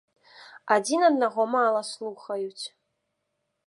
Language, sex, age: Belarusian, female, 30-39